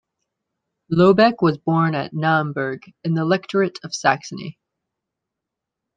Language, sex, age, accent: English, male, 19-29, United States English